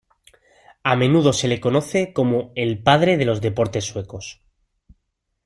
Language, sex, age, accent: Spanish, male, 30-39, España: Sur peninsular (Andalucia, Extremadura, Murcia)